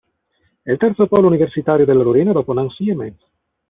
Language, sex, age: Italian, male, 40-49